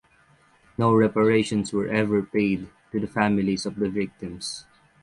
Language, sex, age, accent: English, male, 30-39, United States English; Filipino